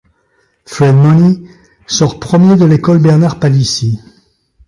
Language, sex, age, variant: French, male, 70-79, Français de métropole